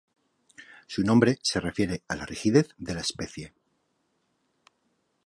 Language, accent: Spanish, España: Norte peninsular (Asturias, Castilla y León, Cantabria, País Vasco, Navarra, Aragón, La Rioja, Guadalajara, Cuenca)